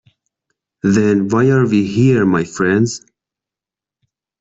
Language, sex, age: English, male, 30-39